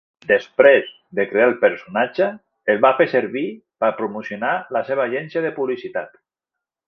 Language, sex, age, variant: Catalan, male, 40-49, Central